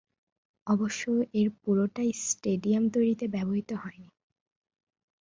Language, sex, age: Bengali, female, under 19